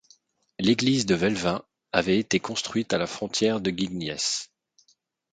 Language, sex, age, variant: French, male, 40-49, Français de métropole